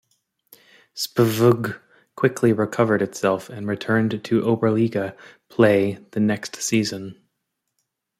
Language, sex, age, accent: English, male, 19-29, United States English